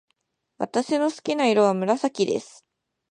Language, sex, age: Japanese, female, 19-29